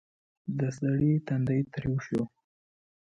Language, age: Pashto, under 19